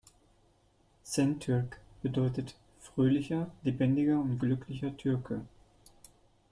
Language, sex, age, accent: German, male, 19-29, Deutschland Deutsch